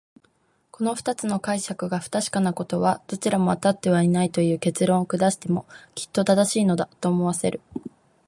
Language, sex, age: Japanese, female, 19-29